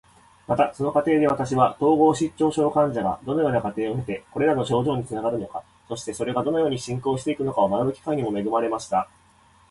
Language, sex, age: Japanese, male, 30-39